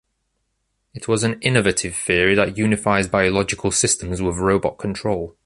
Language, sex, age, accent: English, male, under 19, England English